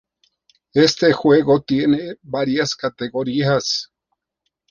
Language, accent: Spanish, México